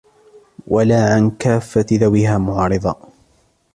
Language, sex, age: Arabic, male, 19-29